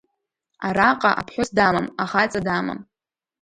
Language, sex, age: Abkhazian, female, under 19